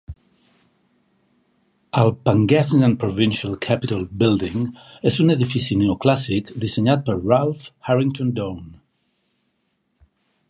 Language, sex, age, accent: Catalan, male, 50-59, Barceloní